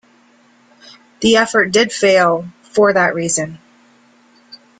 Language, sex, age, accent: English, female, 40-49, United States English